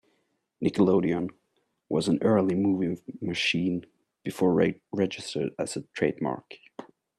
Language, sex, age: English, male, 19-29